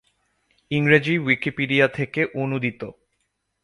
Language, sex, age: Bengali, male, 19-29